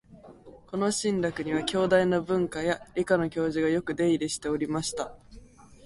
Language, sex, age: Japanese, female, under 19